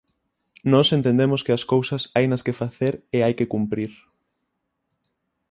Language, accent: Galician, Oriental (común en zona oriental); Normativo (estándar)